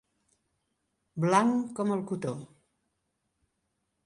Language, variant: Catalan, Central